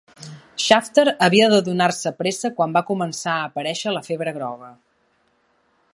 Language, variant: Catalan, Central